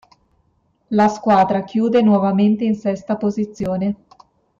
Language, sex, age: Italian, female, 19-29